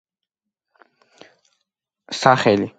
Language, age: Georgian, under 19